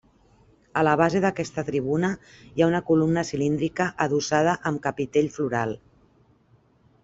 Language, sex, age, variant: Catalan, female, 50-59, Central